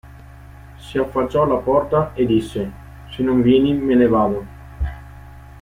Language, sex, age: Italian, male, 19-29